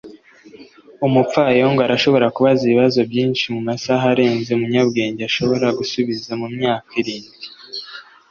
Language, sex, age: Kinyarwanda, male, 19-29